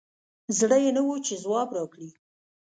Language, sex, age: Pashto, female, 50-59